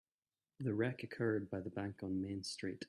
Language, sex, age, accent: English, male, 30-39, Irish English